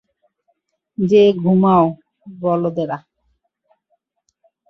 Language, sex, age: Bengali, female, 40-49